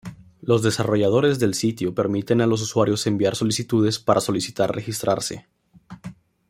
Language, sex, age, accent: Spanish, male, 19-29, México